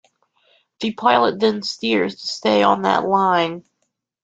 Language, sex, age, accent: English, female, 19-29, United States English